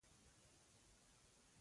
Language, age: Pashto, 19-29